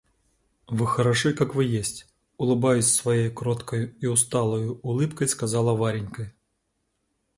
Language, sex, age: Russian, male, 40-49